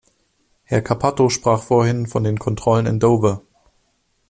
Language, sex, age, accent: German, male, 19-29, Deutschland Deutsch